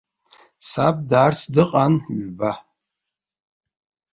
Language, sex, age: Abkhazian, male, 60-69